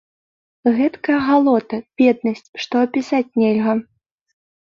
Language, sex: Belarusian, female